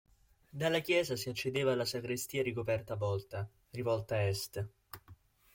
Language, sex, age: Italian, male, 19-29